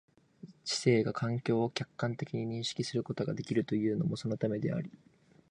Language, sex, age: Japanese, male, 19-29